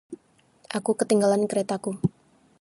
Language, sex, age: Indonesian, female, 19-29